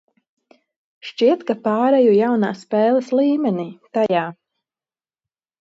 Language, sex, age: Latvian, female, 30-39